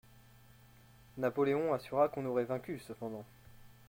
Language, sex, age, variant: French, male, 19-29, Français de métropole